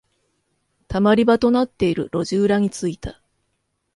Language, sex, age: Japanese, female, 40-49